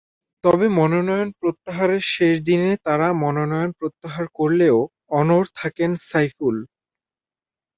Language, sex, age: Bengali, male, 19-29